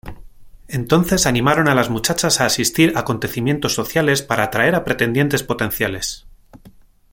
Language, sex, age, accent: Spanish, male, 30-39, España: Centro-Sur peninsular (Madrid, Toledo, Castilla-La Mancha)